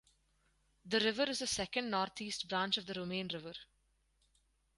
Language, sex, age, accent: English, female, 19-29, India and South Asia (India, Pakistan, Sri Lanka)